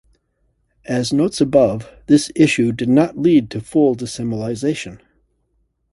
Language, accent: English, United States English